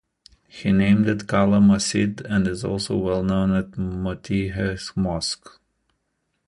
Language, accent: English, Canadian English